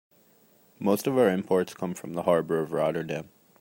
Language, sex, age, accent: English, male, 19-29, United States English